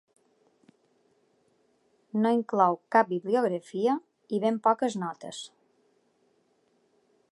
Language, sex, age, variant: Catalan, female, 40-49, Balear